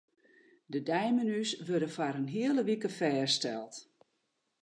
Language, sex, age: Western Frisian, female, 60-69